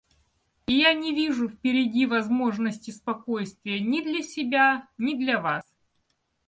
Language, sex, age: Russian, female, 40-49